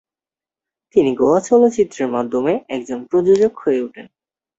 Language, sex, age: Bengali, male, under 19